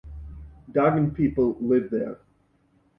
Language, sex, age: English, male, 60-69